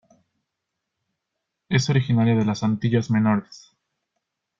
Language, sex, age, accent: Spanish, male, 19-29, México